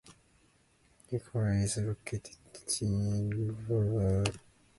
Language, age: English, 19-29